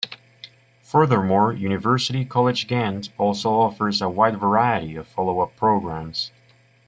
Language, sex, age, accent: English, male, 19-29, United States English